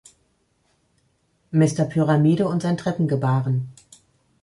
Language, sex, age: German, female, 40-49